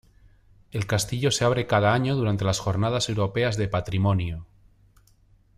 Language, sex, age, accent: Spanish, male, 50-59, España: Norte peninsular (Asturias, Castilla y León, Cantabria, País Vasco, Navarra, Aragón, La Rioja, Guadalajara, Cuenca)